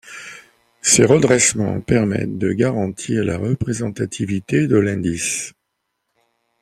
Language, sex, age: French, male, 50-59